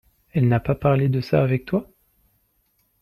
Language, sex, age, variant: French, male, 30-39, Français de métropole